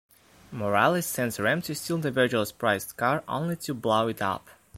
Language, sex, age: English, male, 19-29